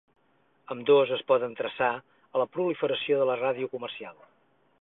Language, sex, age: Catalan, male, 60-69